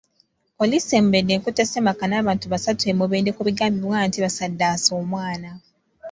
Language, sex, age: Ganda, female, 19-29